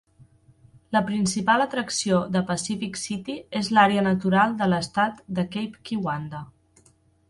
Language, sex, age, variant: Catalan, female, 30-39, Central